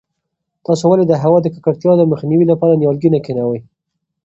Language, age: Pashto, 19-29